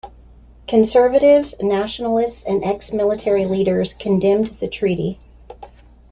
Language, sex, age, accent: English, female, 40-49, United States English